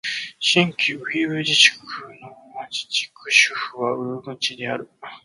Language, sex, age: Japanese, male, 30-39